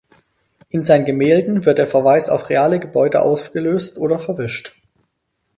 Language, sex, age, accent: German, male, under 19, Deutschland Deutsch